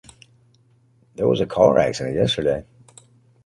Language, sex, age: English, male, 50-59